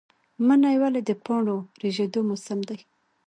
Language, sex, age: Pashto, female, 19-29